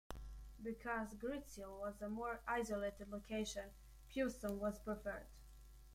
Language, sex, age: English, female, under 19